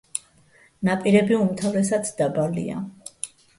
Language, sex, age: Georgian, female, 50-59